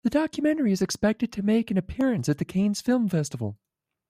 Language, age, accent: English, 19-29, United States English